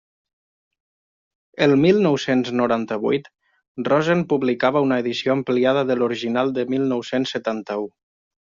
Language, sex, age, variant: Catalan, male, 19-29, Nord-Occidental